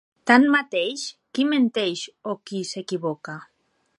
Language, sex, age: Catalan, female, 30-39